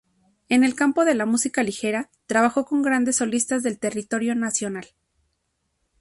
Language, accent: Spanish, México